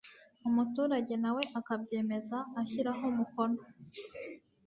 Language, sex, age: Kinyarwanda, female, 19-29